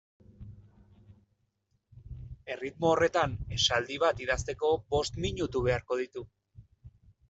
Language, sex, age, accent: Basque, male, 30-39, Erdialdekoa edo Nafarra (Gipuzkoa, Nafarroa)